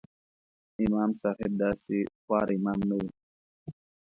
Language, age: Pashto, 30-39